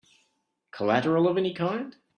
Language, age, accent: English, 40-49, Australian English